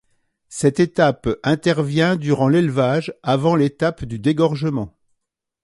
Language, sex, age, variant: French, male, 60-69, Français de métropole